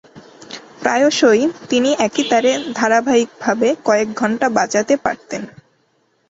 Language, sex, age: Bengali, female, under 19